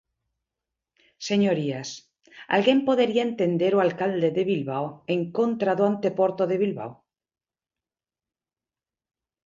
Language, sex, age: Galician, female, 60-69